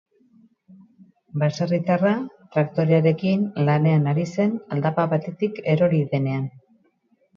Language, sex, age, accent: Basque, female, 60-69, Erdialdekoa edo Nafarra (Gipuzkoa, Nafarroa)